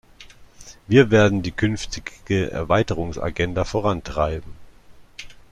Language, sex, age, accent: German, male, 30-39, Deutschland Deutsch